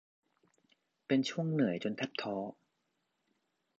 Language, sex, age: Thai, male, 30-39